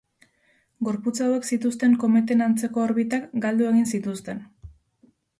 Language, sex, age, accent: Basque, female, 19-29, Erdialdekoa edo Nafarra (Gipuzkoa, Nafarroa)